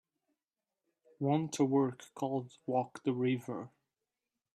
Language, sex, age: English, male, 30-39